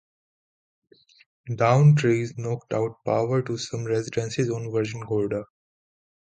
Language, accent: English, India and South Asia (India, Pakistan, Sri Lanka)